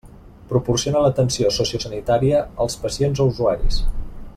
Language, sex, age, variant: Catalan, male, 30-39, Balear